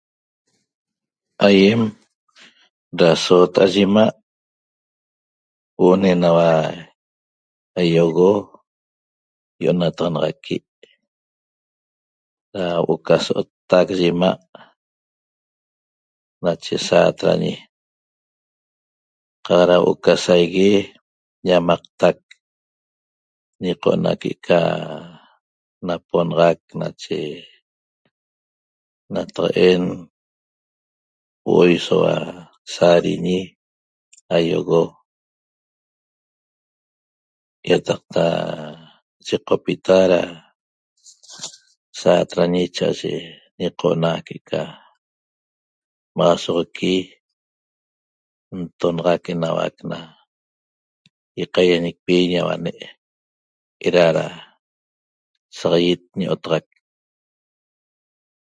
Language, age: Toba, 50-59